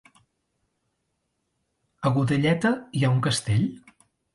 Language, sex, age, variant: Catalan, male, 30-39, Central